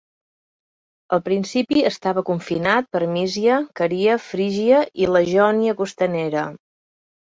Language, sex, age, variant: Catalan, female, 50-59, Central